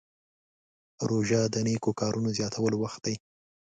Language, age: Pashto, 19-29